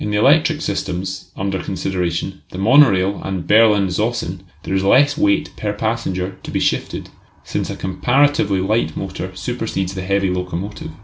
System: none